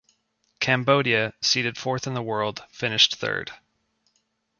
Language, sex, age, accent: English, male, 30-39, United States English